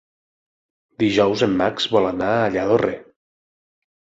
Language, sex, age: Catalan, male, 40-49